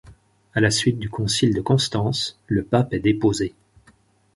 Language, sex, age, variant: French, male, 30-39, Français de métropole